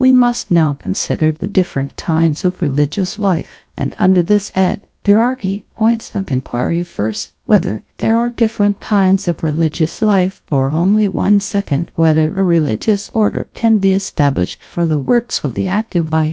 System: TTS, GlowTTS